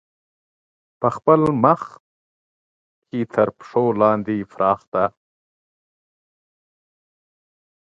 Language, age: Pashto, 30-39